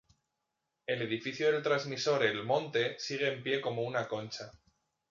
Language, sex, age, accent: Spanish, male, 30-39, España: Norte peninsular (Asturias, Castilla y León, Cantabria, País Vasco, Navarra, Aragón, La Rioja, Guadalajara, Cuenca)